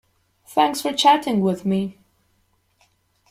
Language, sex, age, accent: English, female, 30-39, United States English